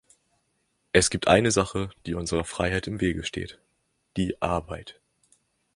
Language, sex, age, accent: German, male, 19-29, Deutschland Deutsch